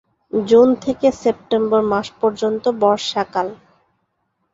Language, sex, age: Bengali, female, 19-29